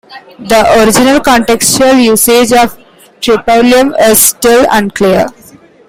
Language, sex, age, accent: English, male, 19-29, India and South Asia (India, Pakistan, Sri Lanka)